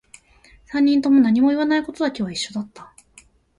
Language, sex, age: Japanese, female, 19-29